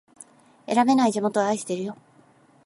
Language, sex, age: Japanese, female, 30-39